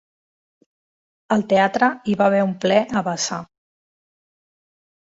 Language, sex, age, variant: Catalan, female, 40-49, Central